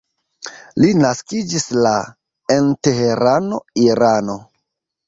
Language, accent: Esperanto, Internacia